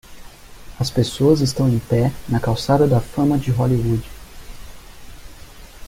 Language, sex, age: Portuguese, male, 30-39